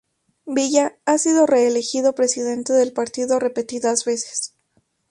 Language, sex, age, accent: Spanish, female, 19-29, México